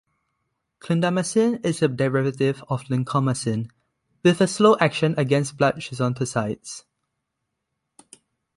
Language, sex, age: English, male, under 19